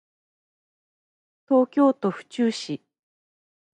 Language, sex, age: Japanese, female, 30-39